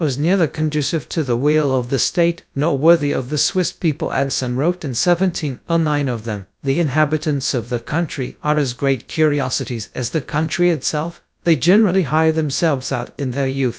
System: TTS, GradTTS